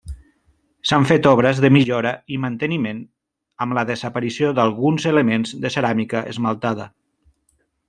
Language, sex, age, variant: Catalan, male, 40-49, Central